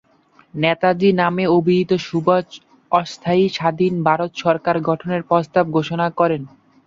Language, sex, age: Bengali, male, 19-29